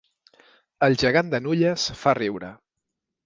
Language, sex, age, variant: Catalan, male, 30-39, Central